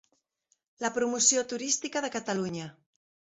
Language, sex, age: Catalan, female, 40-49